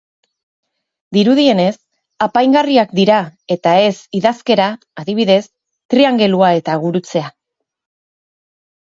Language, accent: Basque, Erdialdekoa edo Nafarra (Gipuzkoa, Nafarroa)